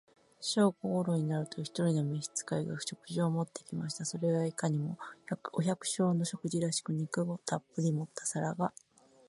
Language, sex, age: Japanese, female, 50-59